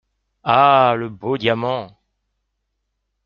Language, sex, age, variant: French, male, 40-49, Français de métropole